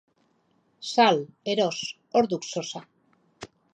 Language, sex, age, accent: Basque, female, 50-59, Mendebalekoa (Araba, Bizkaia, Gipuzkoako mendebaleko herri batzuk)